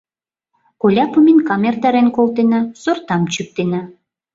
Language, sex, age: Mari, female, 30-39